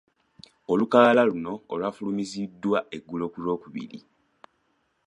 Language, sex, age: Ganda, male, 19-29